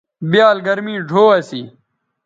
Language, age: Bateri, 19-29